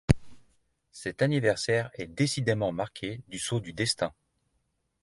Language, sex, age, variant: French, male, 50-59, Français de métropole